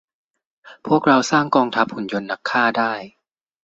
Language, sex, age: Thai, male, 19-29